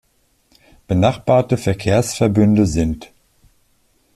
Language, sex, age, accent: German, male, 40-49, Deutschland Deutsch